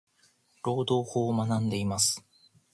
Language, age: Japanese, 19-29